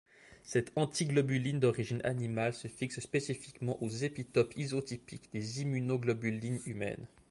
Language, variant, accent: French, Français d'Europe, Français de Suisse